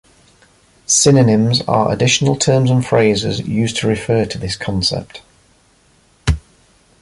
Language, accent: English, England English